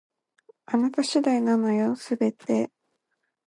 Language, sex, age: Japanese, female, 19-29